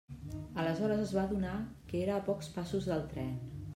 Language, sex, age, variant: Catalan, female, 40-49, Central